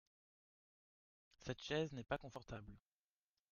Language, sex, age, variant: French, male, 19-29, Français de métropole